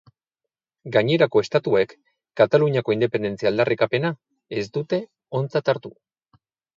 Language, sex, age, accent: Basque, male, 30-39, Erdialdekoa edo Nafarra (Gipuzkoa, Nafarroa)